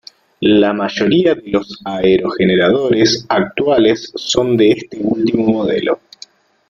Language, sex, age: Spanish, male, 30-39